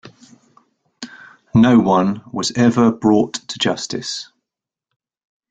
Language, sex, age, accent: English, male, 30-39, England English